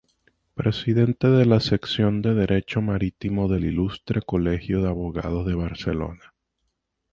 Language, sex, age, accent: Spanish, male, 19-29, Caribe: Cuba, Venezuela, Puerto Rico, República Dominicana, Panamá, Colombia caribeña, México caribeño, Costa del golfo de México